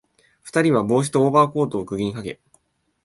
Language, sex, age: Japanese, male, 19-29